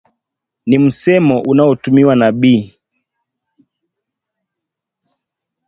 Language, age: Swahili, 19-29